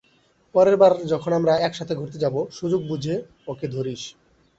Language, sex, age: Bengali, male, 19-29